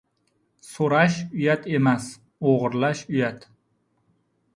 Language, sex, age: Uzbek, male, 19-29